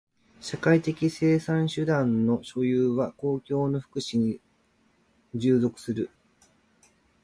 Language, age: Japanese, 30-39